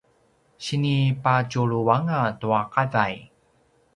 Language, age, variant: Paiwan, 30-39, pinayuanan a kinaikacedasan (東排灣語)